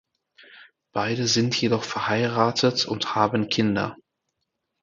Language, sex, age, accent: German, male, 19-29, Deutschland Deutsch